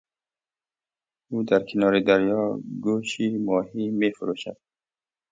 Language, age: Persian, 30-39